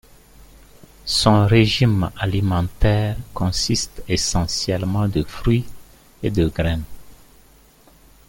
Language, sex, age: French, male, 40-49